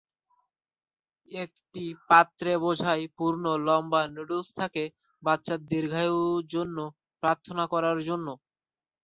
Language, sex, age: Bengali, male, under 19